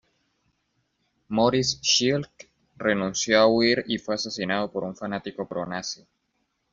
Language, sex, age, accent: Spanish, male, 19-29, Caribe: Cuba, Venezuela, Puerto Rico, República Dominicana, Panamá, Colombia caribeña, México caribeño, Costa del golfo de México